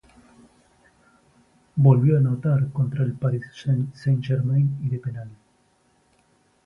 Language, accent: Spanish, Rioplatense: Argentina, Uruguay, este de Bolivia, Paraguay